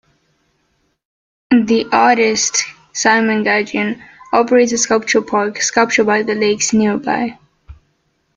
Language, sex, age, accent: English, female, 19-29, United States English